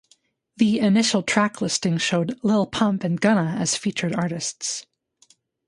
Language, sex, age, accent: English, female, 19-29, Canadian English